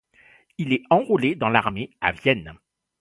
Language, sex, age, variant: French, male, 40-49, Français de métropole